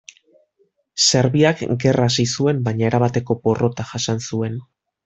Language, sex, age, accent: Basque, male, 30-39, Mendebalekoa (Araba, Bizkaia, Gipuzkoako mendebaleko herri batzuk)